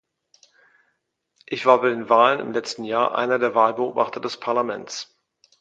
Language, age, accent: German, 50-59, Deutschland Deutsch